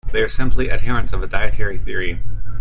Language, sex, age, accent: English, male, 19-29, United States English